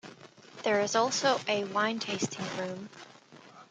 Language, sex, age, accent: English, female, 19-29, United States English